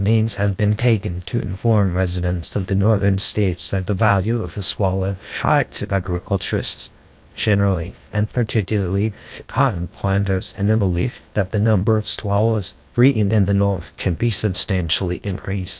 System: TTS, GlowTTS